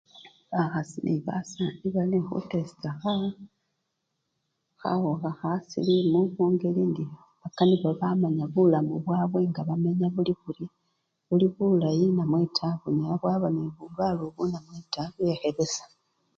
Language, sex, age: Luyia, female, 30-39